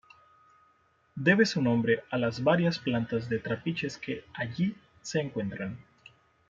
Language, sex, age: Spanish, male, 30-39